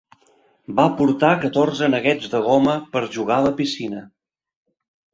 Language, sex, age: Catalan, male, 50-59